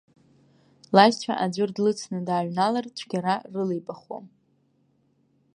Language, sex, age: Abkhazian, female, under 19